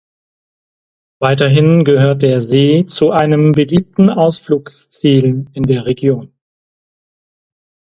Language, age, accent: German, 40-49, Deutschland Deutsch